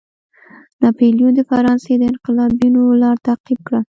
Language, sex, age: Pashto, female, 19-29